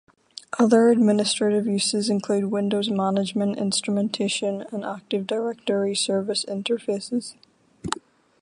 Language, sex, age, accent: English, female, 19-29, Irish English